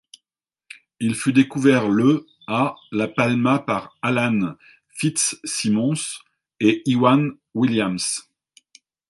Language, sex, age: French, male, 50-59